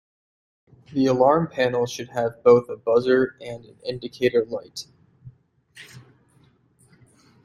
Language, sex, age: English, male, 19-29